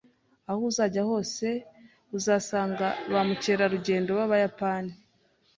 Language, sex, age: Kinyarwanda, female, 19-29